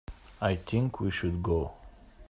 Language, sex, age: English, male, 30-39